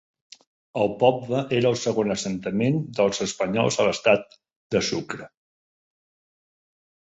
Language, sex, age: Catalan, male, 50-59